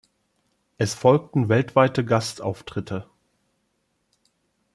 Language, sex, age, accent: German, male, 50-59, Deutschland Deutsch